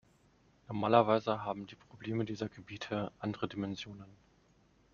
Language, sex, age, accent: German, male, 19-29, Deutschland Deutsch